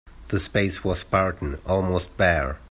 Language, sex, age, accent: English, male, 30-39, England English